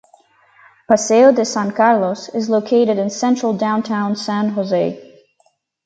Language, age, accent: English, 19-29, Canadian English